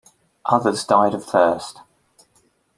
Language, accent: English, England English